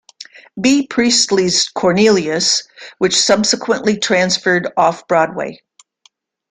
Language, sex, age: English, female, 70-79